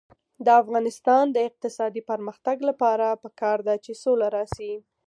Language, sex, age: Pashto, female, under 19